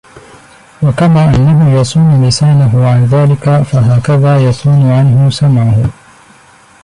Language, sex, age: Arabic, male, 19-29